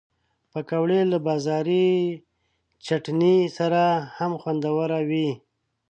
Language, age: Pashto, 30-39